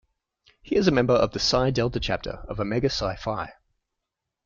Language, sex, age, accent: English, male, 19-29, Australian English